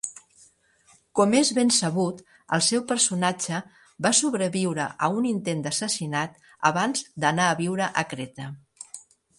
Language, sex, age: Catalan, female, 60-69